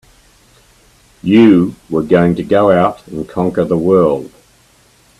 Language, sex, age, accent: English, male, 80-89, Australian English